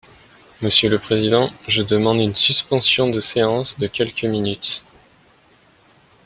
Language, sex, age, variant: French, male, 19-29, Français de métropole